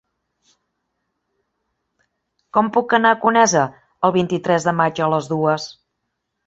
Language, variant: Catalan, Central